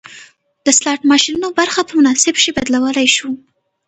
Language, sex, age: Pashto, female, 19-29